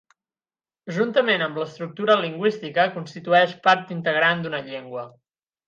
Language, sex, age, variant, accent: Catalan, male, 19-29, Central, central